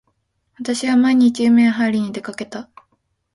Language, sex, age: Japanese, female, 19-29